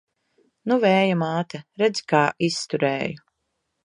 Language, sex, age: Latvian, female, 40-49